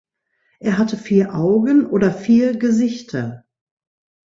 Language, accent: German, Deutschland Deutsch